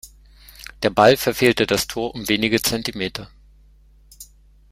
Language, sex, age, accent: German, male, 50-59, Deutschland Deutsch